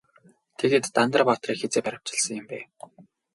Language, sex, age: Mongolian, male, 19-29